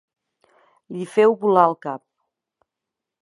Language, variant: Catalan, Nord-Occidental